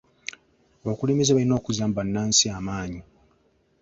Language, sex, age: Ganda, male, 19-29